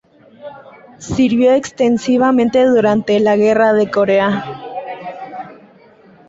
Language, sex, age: Spanish, female, 19-29